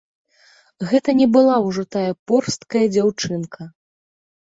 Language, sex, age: Belarusian, female, 30-39